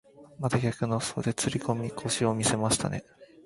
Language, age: Japanese, 19-29